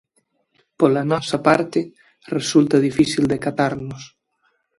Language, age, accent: Galician, 19-29, Atlántico (seseo e gheada)